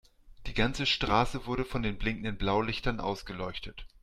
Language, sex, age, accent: German, male, 40-49, Deutschland Deutsch